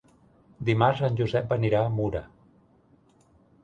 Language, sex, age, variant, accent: Catalan, male, 40-49, Central, central